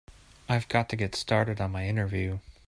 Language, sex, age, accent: English, male, 19-29, United States English